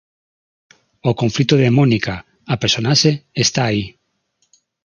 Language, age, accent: Galician, 40-49, Normativo (estándar); Neofalante